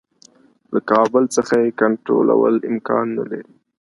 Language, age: Pashto, 30-39